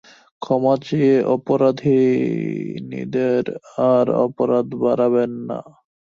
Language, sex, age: Bengali, male, 19-29